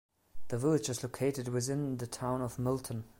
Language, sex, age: English, male, 19-29